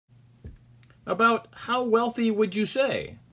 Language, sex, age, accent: English, male, 60-69, United States English